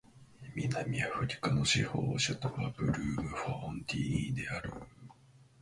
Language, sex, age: Japanese, male, 19-29